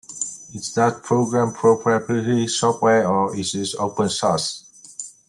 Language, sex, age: English, male, 40-49